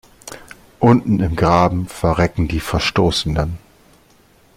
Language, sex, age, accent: German, male, 40-49, Deutschland Deutsch